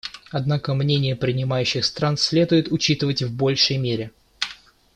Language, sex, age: Russian, male, under 19